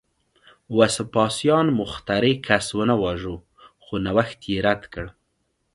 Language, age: Pashto, 19-29